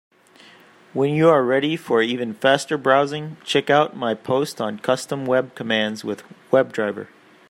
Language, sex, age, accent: English, male, 30-39, United States English